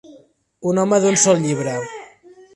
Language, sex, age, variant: Catalan, male, 30-39, Central